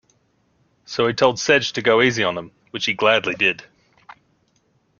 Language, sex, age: English, male, 19-29